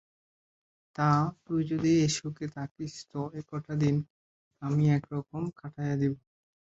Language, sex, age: Bengali, male, 19-29